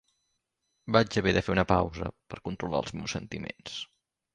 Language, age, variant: Catalan, 60-69, Central